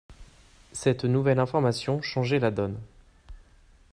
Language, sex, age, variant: French, male, 19-29, Français de métropole